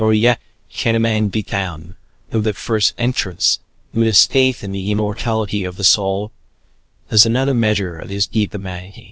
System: TTS, VITS